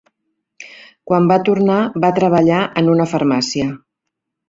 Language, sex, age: Catalan, female, 60-69